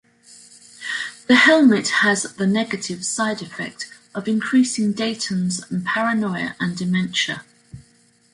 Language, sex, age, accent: English, female, 60-69, England English